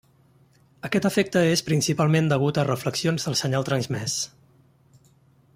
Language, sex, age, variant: Catalan, male, 30-39, Central